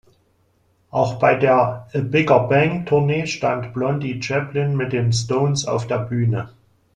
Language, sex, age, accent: German, male, 40-49, Deutschland Deutsch